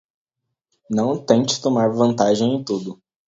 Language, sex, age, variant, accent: Portuguese, male, under 19, Portuguese (Brasil), Paulista